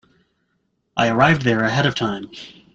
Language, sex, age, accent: English, male, 30-39, United States English